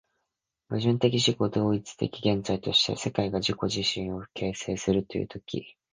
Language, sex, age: Japanese, male, 19-29